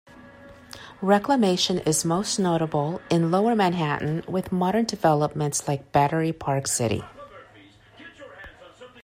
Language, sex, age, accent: English, female, 40-49, United States English